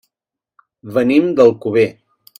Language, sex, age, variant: Catalan, male, 50-59, Central